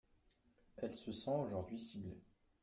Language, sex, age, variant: French, male, under 19, Français de métropole